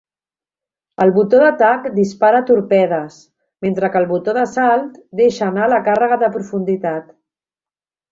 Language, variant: Catalan, Central